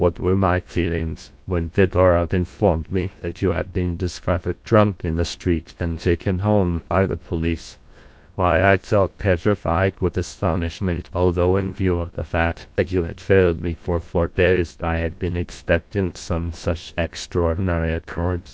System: TTS, GlowTTS